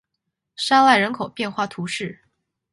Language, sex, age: Chinese, female, 19-29